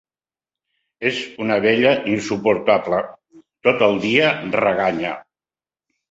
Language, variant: Catalan, Central